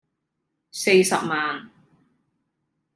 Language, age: Cantonese, 19-29